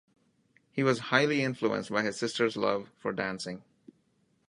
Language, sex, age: English, male, 19-29